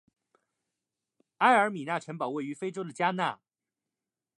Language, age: Chinese, 19-29